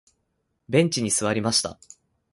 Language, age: Japanese, 19-29